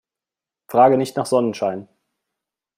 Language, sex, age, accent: German, male, 30-39, Deutschland Deutsch